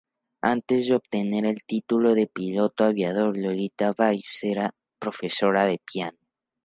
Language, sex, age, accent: Spanish, male, under 19, México